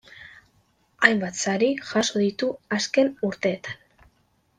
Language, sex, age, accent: Basque, female, 19-29, Mendebalekoa (Araba, Bizkaia, Gipuzkoako mendebaleko herri batzuk)